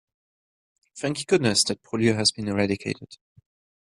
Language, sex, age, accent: English, male, 30-39, United States English